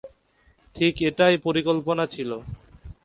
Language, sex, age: Bengali, male, 19-29